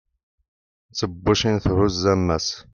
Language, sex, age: Kabyle, male, 50-59